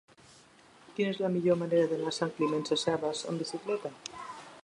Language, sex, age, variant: Catalan, female, 60-69, Central